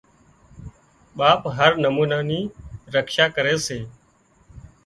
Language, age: Wadiyara Koli, 30-39